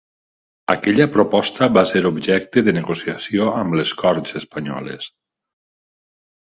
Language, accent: Catalan, valencià